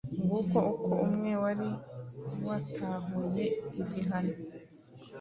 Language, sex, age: Kinyarwanda, female, 19-29